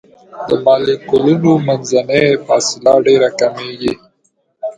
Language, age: Pashto, 19-29